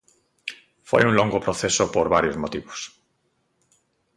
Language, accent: Galician, Atlántico (seseo e gheada)